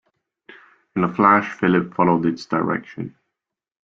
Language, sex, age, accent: English, male, 19-29, England English